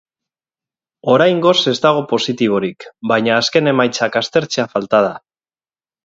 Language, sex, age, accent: Basque, male, 40-49, Mendebalekoa (Araba, Bizkaia, Gipuzkoako mendebaleko herri batzuk)